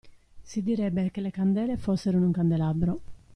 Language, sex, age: Italian, female, 50-59